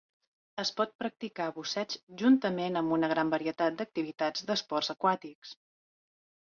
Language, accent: Catalan, gironí